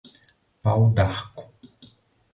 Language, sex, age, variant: Portuguese, male, 30-39, Portuguese (Brasil)